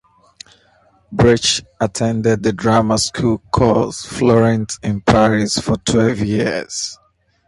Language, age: English, 30-39